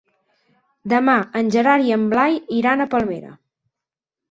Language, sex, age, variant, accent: Catalan, female, 30-39, Central, Neutre